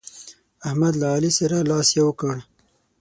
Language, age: Pashto, 19-29